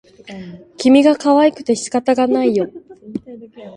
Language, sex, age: Japanese, female, 19-29